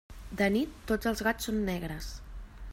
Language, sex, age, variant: Catalan, female, 19-29, Central